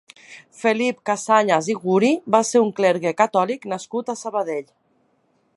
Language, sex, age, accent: Catalan, female, 30-39, valencià